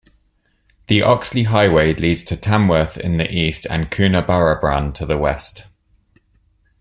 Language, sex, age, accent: English, male, 30-39, England English